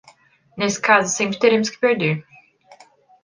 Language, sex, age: Portuguese, female, 19-29